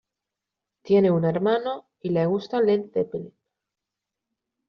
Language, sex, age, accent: Spanish, female, 19-29, España: Norte peninsular (Asturias, Castilla y León, Cantabria, País Vasco, Navarra, Aragón, La Rioja, Guadalajara, Cuenca)